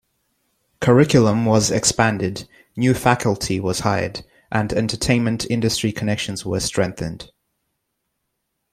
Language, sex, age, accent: English, male, 19-29, England English